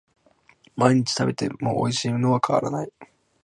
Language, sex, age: Japanese, male, 19-29